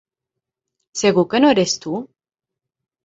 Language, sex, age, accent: Catalan, female, 19-29, Lleidatà